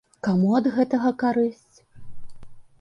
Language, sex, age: Belarusian, female, 40-49